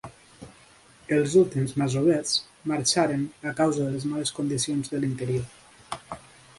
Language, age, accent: Catalan, 30-39, occidental